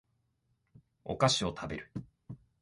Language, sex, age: Japanese, male, 19-29